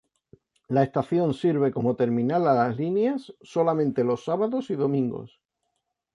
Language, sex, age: Spanish, male, 40-49